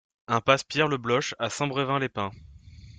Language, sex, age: French, male, 19-29